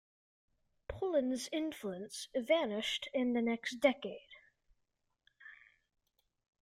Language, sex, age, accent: English, male, under 19, United States English